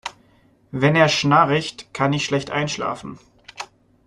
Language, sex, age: German, male, 19-29